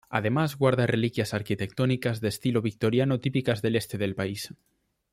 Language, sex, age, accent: Spanish, male, under 19, España: Norte peninsular (Asturias, Castilla y León, Cantabria, País Vasco, Navarra, Aragón, La Rioja, Guadalajara, Cuenca)